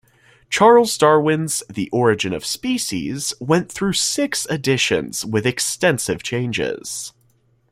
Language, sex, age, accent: English, male, under 19, United States English